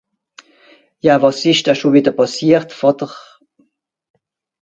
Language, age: Swiss German, 60-69